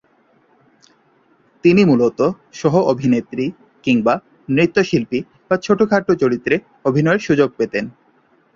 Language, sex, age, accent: Bengali, male, 19-29, প্রমিত